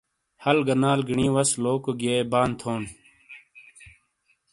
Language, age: Shina, 30-39